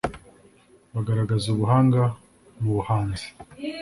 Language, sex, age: Kinyarwanda, male, 19-29